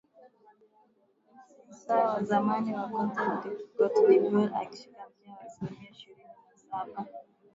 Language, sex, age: Swahili, female, 19-29